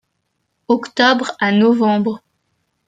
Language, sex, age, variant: French, female, under 19, Français de métropole